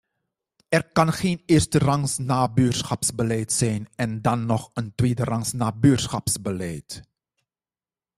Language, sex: Dutch, male